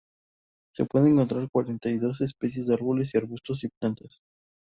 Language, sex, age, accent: Spanish, male, 19-29, México